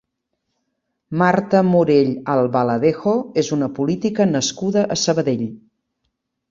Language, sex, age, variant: Catalan, female, 60-69, Central